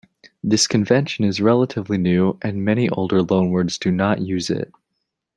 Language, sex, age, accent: English, male, 19-29, United States English